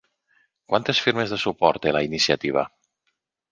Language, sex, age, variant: Catalan, male, 30-39, Nord-Occidental